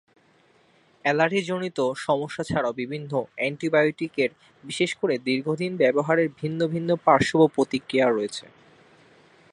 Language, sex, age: Bengali, male, 19-29